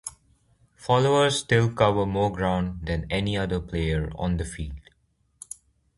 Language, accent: English, England English; India and South Asia (India, Pakistan, Sri Lanka)